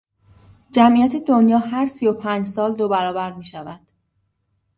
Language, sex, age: Persian, female, 30-39